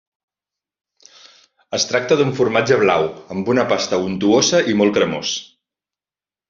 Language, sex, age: Catalan, male, 50-59